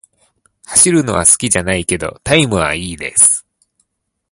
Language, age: Japanese, 19-29